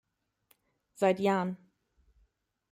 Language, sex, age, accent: German, female, 30-39, Deutschland Deutsch